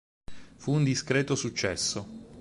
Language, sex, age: Italian, male, 19-29